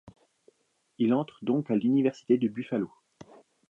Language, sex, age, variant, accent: French, male, 19-29, Français d'Europe, Français de Suisse